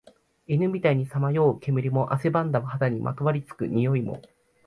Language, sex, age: Japanese, male, 19-29